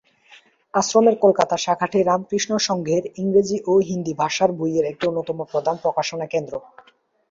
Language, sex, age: Bengali, male, under 19